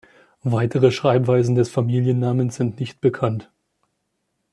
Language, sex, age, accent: German, male, 19-29, Deutschland Deutsch